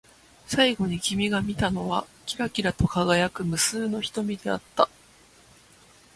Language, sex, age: Japanese, female, 30-39